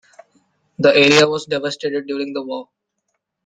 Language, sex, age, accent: English, male, 19-29, India and South Asia (India, Pakistan, Sri Lanka)